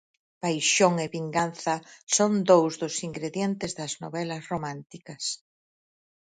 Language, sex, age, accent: Galician, female, 60-69, Normativo (estándar)